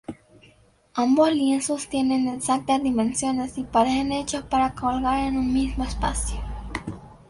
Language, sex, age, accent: Spanish, female, under 19, América central